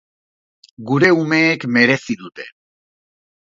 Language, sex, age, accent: Basque, male, 50-59, Erdialdekoa edo Nafarra (Gipuzkoa, Nafarroa)